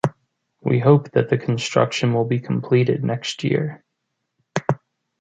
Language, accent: English, United States English